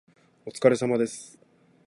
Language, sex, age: Japanese, male, 19-29